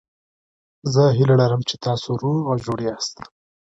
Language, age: Pashto, 19-29